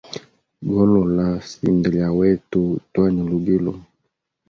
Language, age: Hemba, 19-29